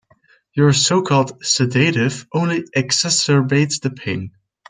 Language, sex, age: English, male, under 19